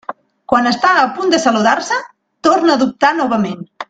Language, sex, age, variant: Catalan, female, 40-49, Nord-Occidental